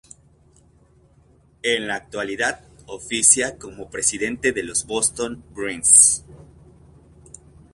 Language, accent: Spanish, México